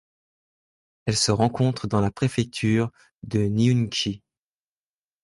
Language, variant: French, Français de métropole